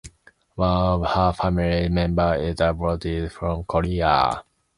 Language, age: English, 19-29